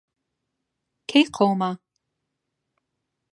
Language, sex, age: Central Kurdish, female, 30-39